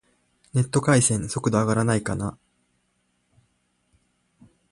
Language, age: Japanese, 19-29